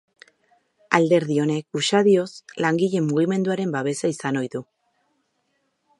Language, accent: Basque, Mendebalekoa (Araba, Bizkaia, Gipuzkoako mendebaleko herri batzuk)